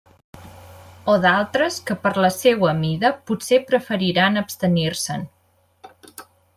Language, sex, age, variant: Catalan, female, 19-29, Central